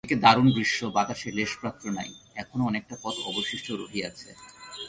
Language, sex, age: Bengali, male, 30-39